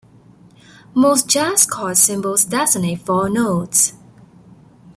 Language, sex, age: English, female, 30-39